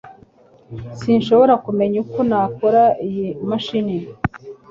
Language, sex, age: Kinyarwanda, male, 19-29